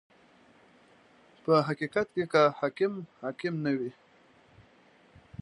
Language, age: Pashto, 19-29